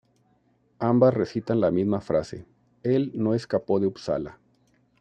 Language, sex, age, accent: Spanish, male, 40-49, México